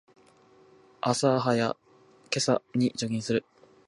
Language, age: Japanese, 19-29